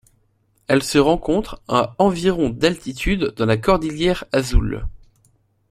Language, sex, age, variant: French, male, 19-29, Français de métropole